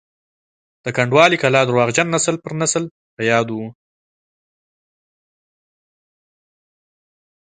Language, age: Pashto, 19-29